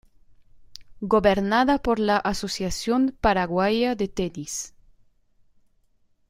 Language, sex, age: Spanish, female, 30-39